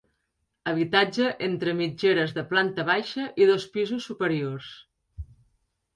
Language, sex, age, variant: Catalan, female, 40-49, Septentrional